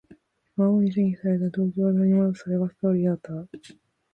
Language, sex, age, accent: Japanese, female, 19-29, 標準語